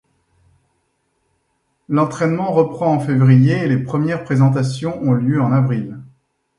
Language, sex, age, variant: French, male, 30-39, Français de métropole